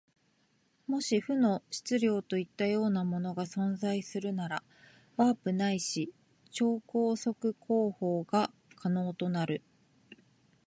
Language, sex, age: Japanese, female, 30-39